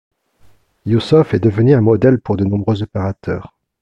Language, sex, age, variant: French, male, 40-49, Français de métropole